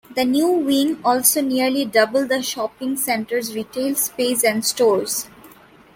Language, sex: English, female